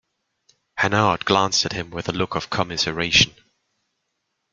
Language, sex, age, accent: English, male, 30-39, England English